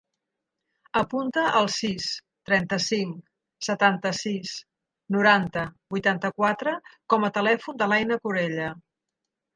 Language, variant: Catalan, Central